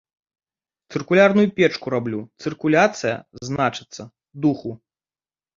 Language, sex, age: Belarusian, male, 30-39